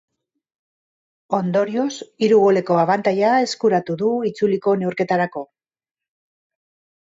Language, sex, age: Basque, female, 50-59